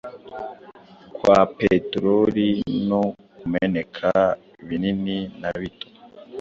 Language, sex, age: Kinyarwanda, male, under 19